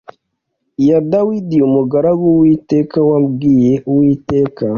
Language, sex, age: Kinyarwanda, male, 19-29